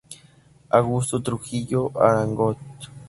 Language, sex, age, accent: Spanish, male, 19-29, México